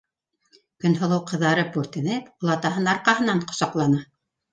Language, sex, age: Bashkir, female, 50-59